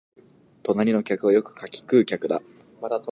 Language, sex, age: Japanese, male, 19-29